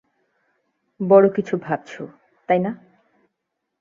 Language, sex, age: Bengali, female, 19-29